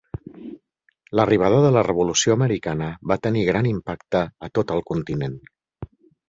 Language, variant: Catalan, Central